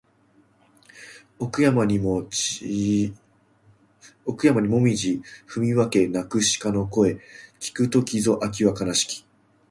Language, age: Japanese, 30-39